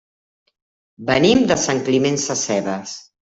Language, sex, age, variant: Catalan, female, 50-59, Central